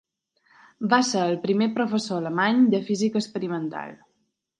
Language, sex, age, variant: Catalan, female, 30-39, Balear